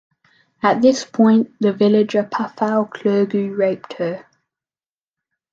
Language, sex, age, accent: English, male, under 19, Australian English